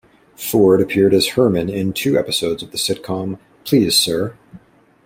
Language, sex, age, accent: English, male, 30-39, United States English